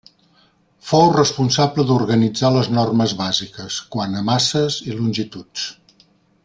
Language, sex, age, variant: Catalan, male, 60-69, Central